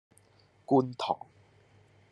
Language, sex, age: Cantonese, male, under 19